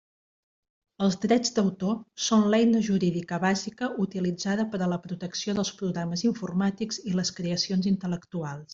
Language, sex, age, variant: Catalan, female, 50-59, Central